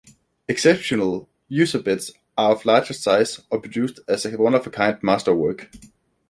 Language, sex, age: English, male, under 19